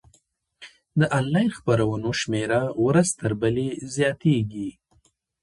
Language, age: Pashto, 30-39